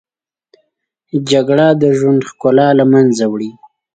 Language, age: Pashto, 19-29